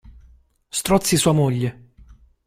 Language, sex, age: Italian, male, 30-39